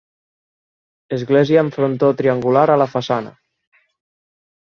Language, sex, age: Catalan, male, 19-29